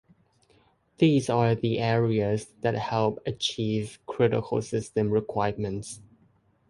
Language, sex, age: English, male, 19-29